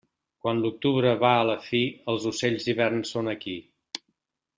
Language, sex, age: Catalan, male, 60-69